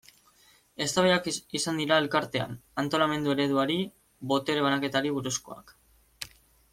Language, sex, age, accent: Basque, male, 19-29, Mendebalekoa (Araba, Bizkaia, Gipuzkoako mendebaleko herri batzuk)